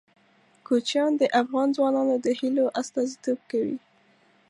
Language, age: Pashto, 30-39